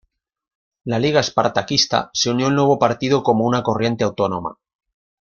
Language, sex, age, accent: Spanish, male, 50-59, España: Norte peninsular (Asturias, Castilla y León, Cantabria, País Vasco, Navarra, Aragón, La Rioja, Guadalajara, Cuenca)